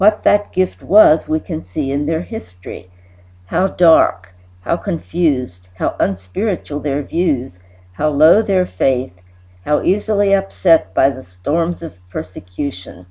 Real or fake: real